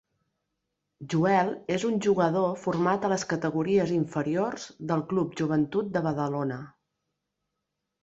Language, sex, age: Catalan, female, 40-49